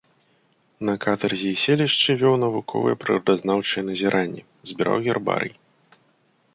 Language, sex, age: Belarusian, male, 30-39